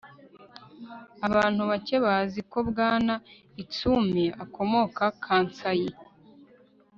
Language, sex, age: Kinyarwanda, female, 19-29